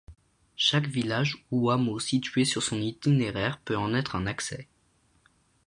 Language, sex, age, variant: French, male, under 19, Français de métropole